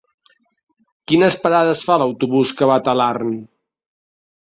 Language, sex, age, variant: Catalan, male, 50-59, Central